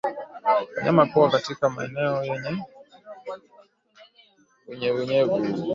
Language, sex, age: Swahili, male, 19-29